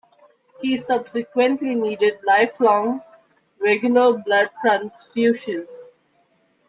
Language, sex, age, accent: English, female, 19-29, India and South Asia (India, Pakistan, Sri Lanka)